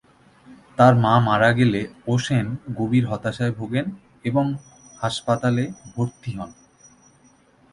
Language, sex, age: Bengali, male, 30-39